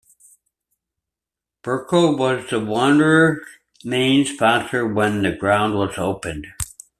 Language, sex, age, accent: English, male, 50-59, United States English